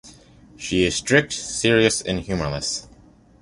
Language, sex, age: English, male, 19-29